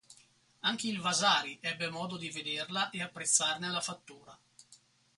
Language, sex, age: Italian, male, 40-49